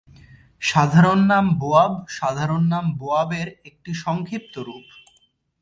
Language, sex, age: Bengali, male, 19-29